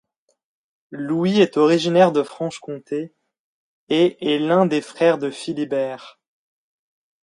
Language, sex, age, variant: French, male, 19-29, Français de métropole